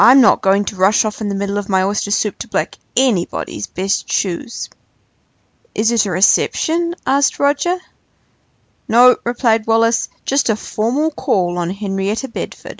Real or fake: real